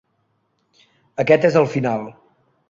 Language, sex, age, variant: Catalan, male, 19-29, Central